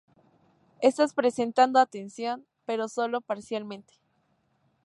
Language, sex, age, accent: Spanish, female, 19-29, México